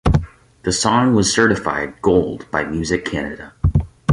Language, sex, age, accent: English, male, 19-29, United States English